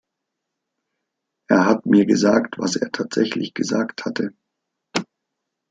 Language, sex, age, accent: German, male, 40-49, Deutschland Deutsch